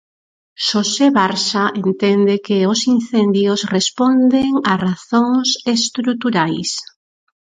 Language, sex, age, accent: Galician, female, 40-49, Normativo (estándar)